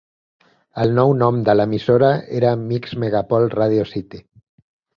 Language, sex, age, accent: Catalan, male, 40-49, Català central